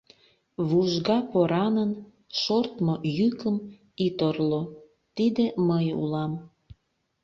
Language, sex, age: Mari, female, 40-49